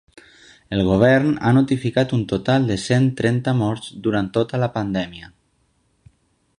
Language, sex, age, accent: Catalan, male, 19-29, valencià